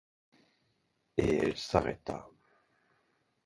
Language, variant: French, Français de métropole